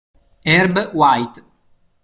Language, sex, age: Italian, male, 30-39